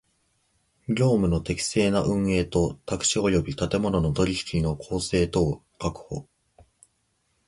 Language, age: Japanese, 19-29